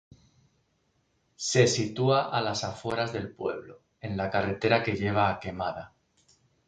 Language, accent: Spanish, España: Centro-Sur peninsular (Madrid, Toledo, Castilla-La Mancha)